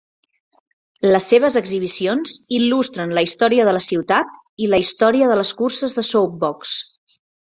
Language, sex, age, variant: Catalan, female, 30-39, Central